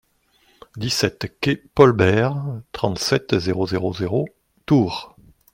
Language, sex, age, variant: French, male, 60-69, Français de métropole